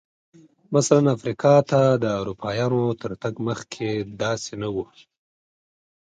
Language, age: Pashto, 30-39